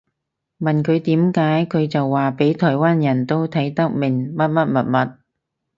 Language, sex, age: Cantonese, female, 30-39